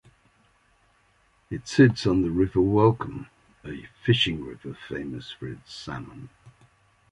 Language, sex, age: English, male, 70-79